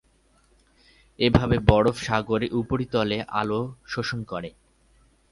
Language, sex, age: Bengali, male, 19-29